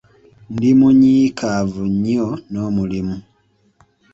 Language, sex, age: Ganda, male, 19-29